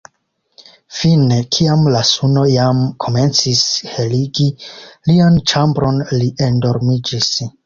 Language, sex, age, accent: Esperanto, male, 19-29, Internacia